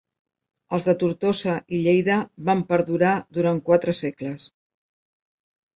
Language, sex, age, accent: Catalan, female, 50-59, Barceloní